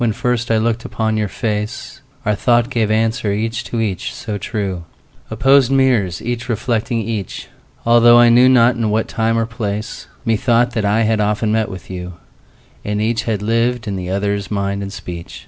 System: none